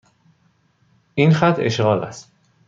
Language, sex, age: Persian, male, 30-39